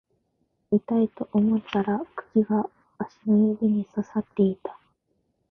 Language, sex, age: Japanese, female, under 19